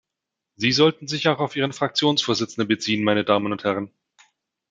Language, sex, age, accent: German, male, 30-39, Deutschland Deutsch